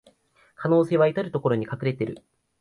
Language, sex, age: Japanese, male, 19-29